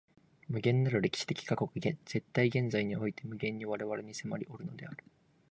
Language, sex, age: Japanese, male, 19-29